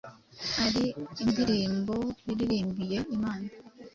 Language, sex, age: Kinyarwanda, female, 19-29